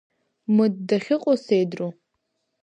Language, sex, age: Abkhazian, female, under 19